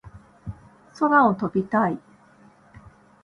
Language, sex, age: Japanese, female, 40-49